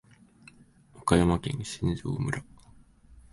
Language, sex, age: Japanese, male, 19-29